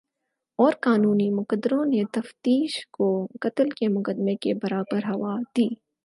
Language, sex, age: Urdu, female, 19-29